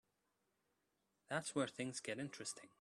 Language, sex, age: English, male, 30-39